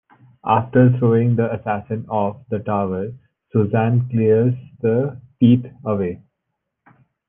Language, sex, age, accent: English, male, 19-29, India and South Asia (India, Pakistan, Sri Lanka)